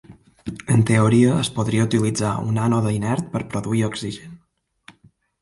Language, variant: Catalan, Balear